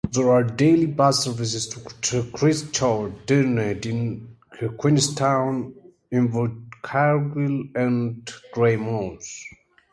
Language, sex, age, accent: English, male, 30-39, United States English